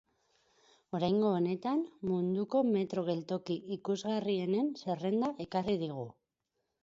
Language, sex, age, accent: Basque, female, 40-49, Mendebalekoa (Araba, Bizkaia, Gipuzkoako mendebaleko herri batzuk)